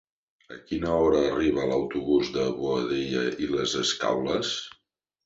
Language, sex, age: Catalan, male, 50-59